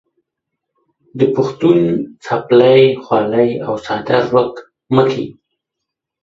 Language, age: Pashto, 19-29